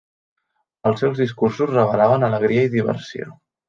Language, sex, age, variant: Catalan, male, 30-39, Central